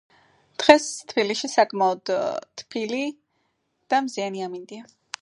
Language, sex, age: Georgian, female, 19-29